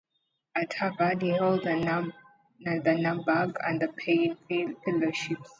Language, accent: English, United States English